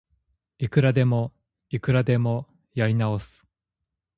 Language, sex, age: Japanese, male, 30-39